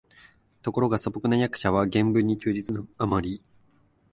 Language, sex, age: Japanese, male, 19-29